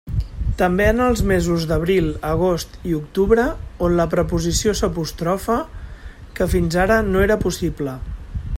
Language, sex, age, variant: Catalan, male, 40-49, Central